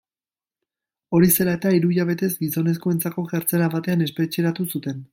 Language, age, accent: Basque, 19-29, Mendebalekoa (Araba, Bizkaia, Gipuzkoako mendebaleko herri batzuk)